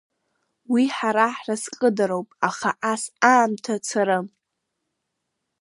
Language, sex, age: Abkhazian, female, under 19